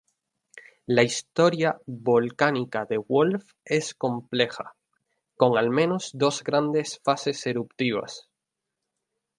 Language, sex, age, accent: Spanish, male, 19-29, España: Islas Canarias